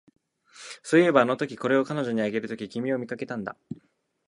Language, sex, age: Japanese, male, 19-29